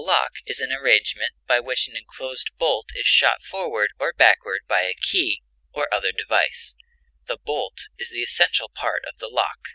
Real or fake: real